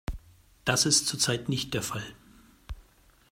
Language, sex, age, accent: German, male, 40-49, Deutschland Deutsch